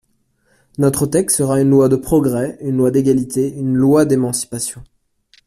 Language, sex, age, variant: French, male, 19-29, Français de métropole